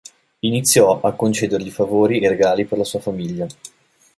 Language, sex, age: Italian, male, 19-29